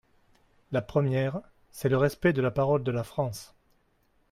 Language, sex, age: French, male, 60-69